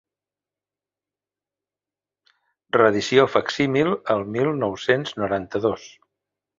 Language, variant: Catalan, Central